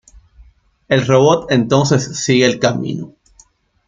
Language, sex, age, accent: Spanish, male, 19-29, Caribe: Cuba, Venezuela, Puerto Rico, República Dominicana, Panamá, Colombia caribeña, México caribeño, Costa del golfo de México